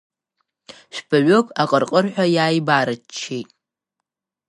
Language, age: Abkhazian, under 19